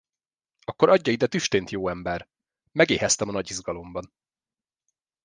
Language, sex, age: Hungarian, male, 30-39